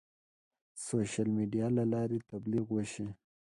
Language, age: Pashto, 19-29